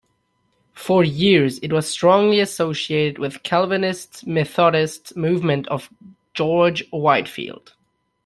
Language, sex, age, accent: English, male, 19-29, United States English